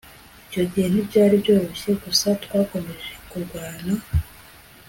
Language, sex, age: Kinyarwanda, female, 19-29